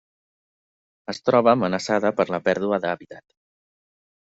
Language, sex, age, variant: Catalan, male, 30-39, Central